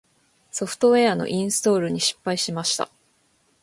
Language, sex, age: Japanese, female, 19-29